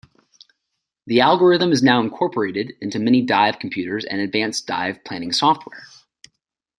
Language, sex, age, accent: English, male, 19-29, United States English